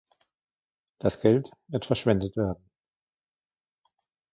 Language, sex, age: German, male, 50-59